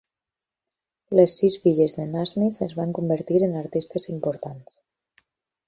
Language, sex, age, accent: Catalan, female, 30-39, valencià